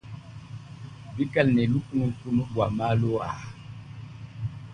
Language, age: Luba-Lulua, 40-49